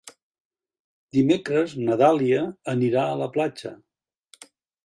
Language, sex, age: Catalan, male, 70-79